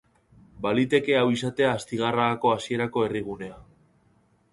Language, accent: Basque, Mendebalekoa (Araba, Bizkaia, Gipuzkoako mendebaleko herri batzuk)